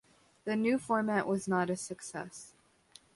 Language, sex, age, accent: English, female, under 19, United States English